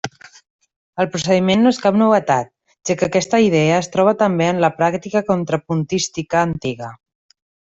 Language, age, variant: Catalan, 19-29, Central